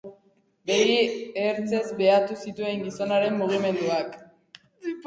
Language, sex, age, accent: Basque, female, 90+, Erdialdekoa edo Nafarra (Gipuzkoa, Nafarroa)